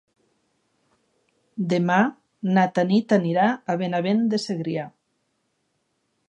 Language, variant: Catalan, Nord-Occidental